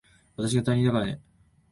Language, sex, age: Japanese, male, 19-29